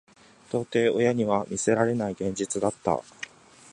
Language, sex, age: Japanese, male, 19-29